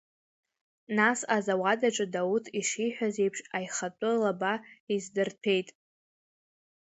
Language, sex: Abkhazian, female